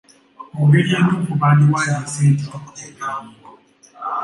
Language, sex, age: Ganda, male, 19-29